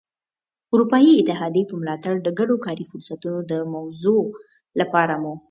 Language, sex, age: Pashto, female, 19-29